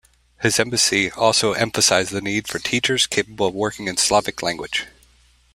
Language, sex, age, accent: English, male, 30-39, United States English